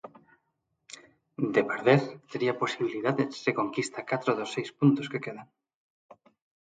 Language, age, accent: Galician, 19-29, Normativo (estándar)